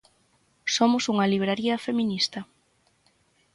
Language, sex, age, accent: Galician, female, 19-29, Central (gheada); Normativo (estándar)